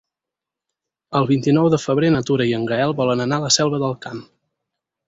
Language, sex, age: Catalan, male, 19-29